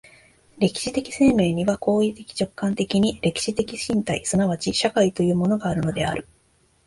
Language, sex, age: Japanese, female, 19-29